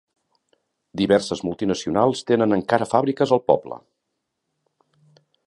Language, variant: Catalan, Central